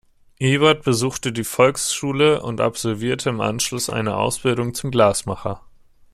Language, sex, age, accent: German, male, 19-29, Deutschland Deutsch